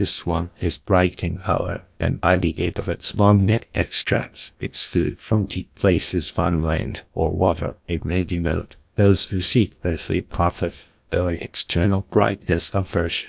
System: TTS, GlowTTS